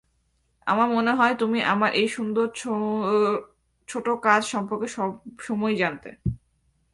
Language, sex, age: Bengali, female, 19-29